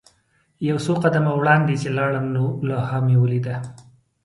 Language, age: Pashto, 30-39